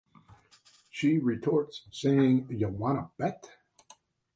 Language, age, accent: English, 50-59, United States English